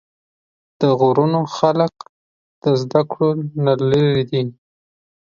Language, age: Pashto, 30-39